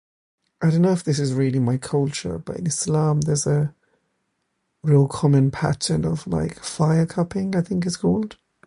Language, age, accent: English, 19-29, England English; London English